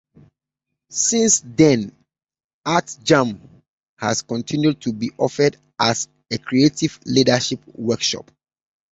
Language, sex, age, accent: English, male, 30-39, United States English